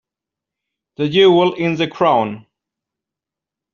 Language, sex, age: English, male, 40-49